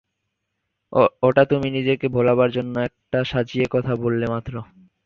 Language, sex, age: Bengali, male, under 19